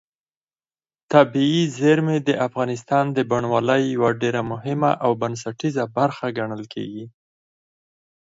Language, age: Pashto, 30-39